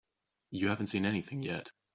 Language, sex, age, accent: English, male, 30-39, Australian English